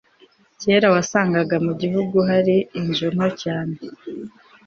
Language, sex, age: Kinyarwanda, female, 19-29